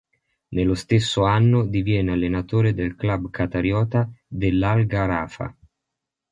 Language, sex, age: Italian, male, 19-29